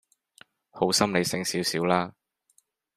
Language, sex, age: Cantonese, male, 19-29